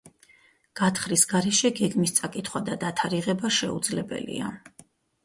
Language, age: Georgian, 40-49